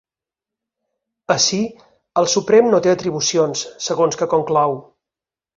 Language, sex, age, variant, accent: Catalan, male, 30-39, Balear, mallorquí